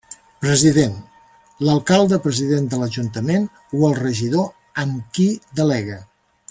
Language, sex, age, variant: Catalan, male, 50-59, Septentrional